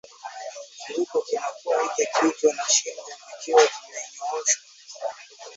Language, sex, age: Swahili, male, 19-29